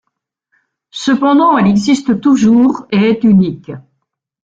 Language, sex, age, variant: French, female, 60-69, Français de métropole